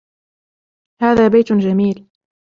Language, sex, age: Arabic, female, 19-29